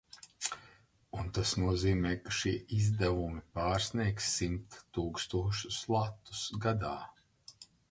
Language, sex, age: Latvian, male, 40-49